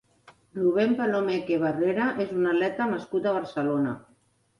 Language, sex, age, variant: Catalan, female, 60-69, Central